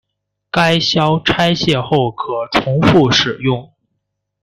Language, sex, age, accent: Chinese, male, 19-29, 出生地：河北省